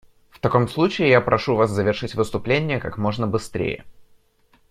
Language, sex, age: Russian, male, 19-29